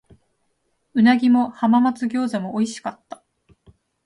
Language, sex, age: Japanese, female, 19-29